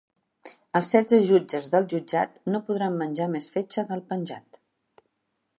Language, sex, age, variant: Catalan, female, 60-69, Central